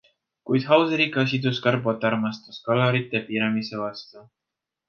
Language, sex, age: Estonian, male, 19-29